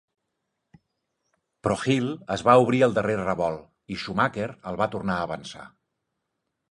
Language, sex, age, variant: Catalan, male, 40-49, Central